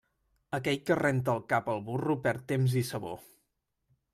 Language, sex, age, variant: Catalan, male, 19-29, Central